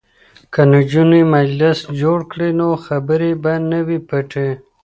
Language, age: Pashto, 30-39